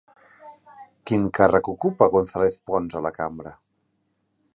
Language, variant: Catalan, Central